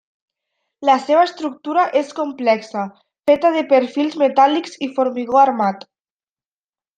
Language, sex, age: Catalan, female, 19-29